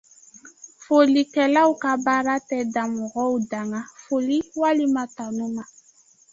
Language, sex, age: Dyula, female, 19-29